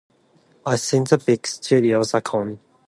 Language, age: English, 19-29